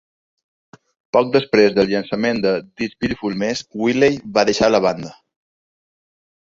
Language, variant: Catalan, Balear